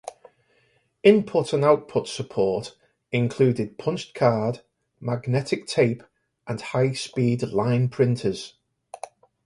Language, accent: English, England English